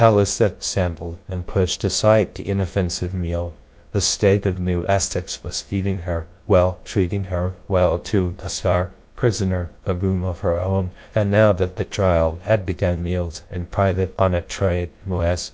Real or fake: fake